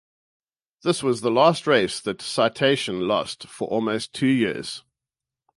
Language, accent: English, Southern African (South Africa, Zimbabwe, Namibia)